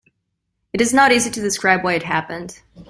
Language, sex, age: English, female, 30-39